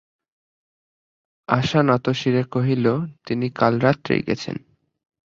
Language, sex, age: Bengali, male, under 19